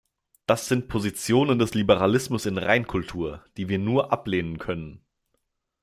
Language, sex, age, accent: German, male, 19-29, Deutschland Deutsch